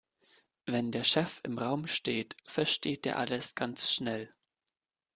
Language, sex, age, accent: German, male, 19-29, Deutschland Deutsch